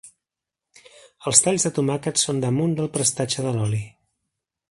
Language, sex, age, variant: Catalan, male, 40-49, Central